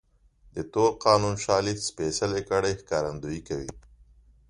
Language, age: Pashto, 40-49